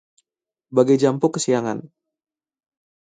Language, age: Indonesian, 19-29